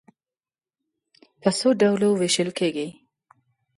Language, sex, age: Pashto, female, 30-39